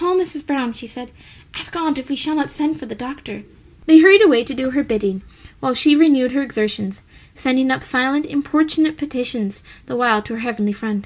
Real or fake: real